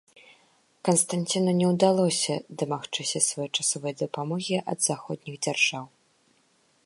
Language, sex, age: Belarusian, female, 19-29